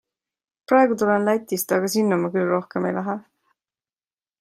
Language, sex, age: Estonian, female, 19-29